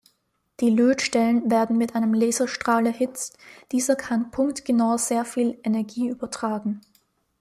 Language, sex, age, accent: German, female, 19-29, Österreichisches Deutsch